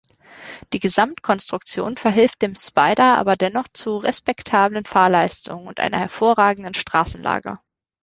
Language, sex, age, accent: German, female, 19-29, Deutschland Deutsch